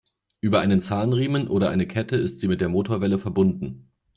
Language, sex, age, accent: German, male, 40-49, Deutschland Deutsch